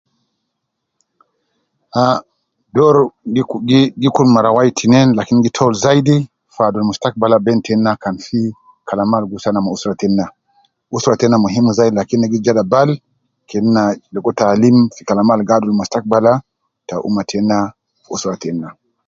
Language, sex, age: Nubi, male, 50-59